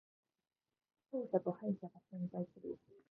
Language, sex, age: Japanese, female, 19-29